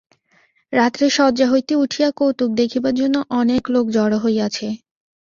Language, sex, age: Bengali, female, 19-29